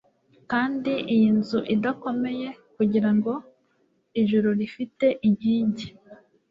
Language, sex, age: Kinyarwanda, female, 19-29